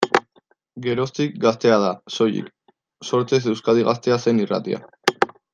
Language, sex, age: Basque, male, 19-29